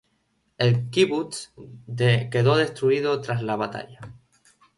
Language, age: Spanish, 19-29